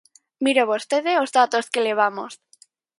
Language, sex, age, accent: Galician, female, under 19, Normativo (estándar)